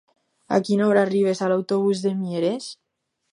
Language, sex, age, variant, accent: Catalan, female, under 19, Alacantí, valencià